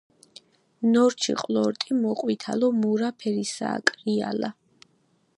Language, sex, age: Georgian, female, 19-29